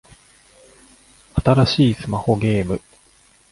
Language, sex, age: Japanese, male, 30-39